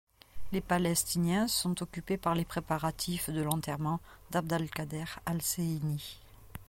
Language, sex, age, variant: French, female, 50-59, Français de métropole